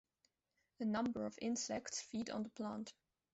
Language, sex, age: English, female, 19-29